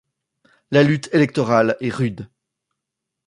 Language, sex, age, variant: French, male, 30-39, Français de métropole